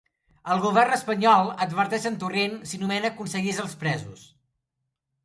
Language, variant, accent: Catalan, Central, central